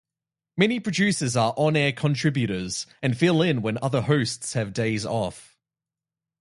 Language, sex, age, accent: English, male, 19-29, Australian English